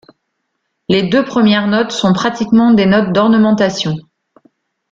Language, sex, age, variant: French, female, 40-49, Français de métropole